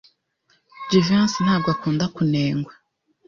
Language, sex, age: Kinyarwanda, female, 19-29